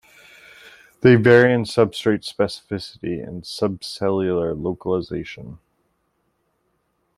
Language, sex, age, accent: English, male, 30-39, United States English